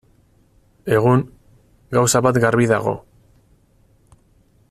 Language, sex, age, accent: Basque, male, 30-39, Mendebalekoa (Araba, Bizkaia, Gipuzkoako mendebaleko herri batzuk)